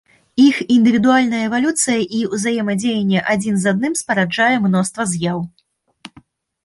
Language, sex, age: Belarusian, female, 70-79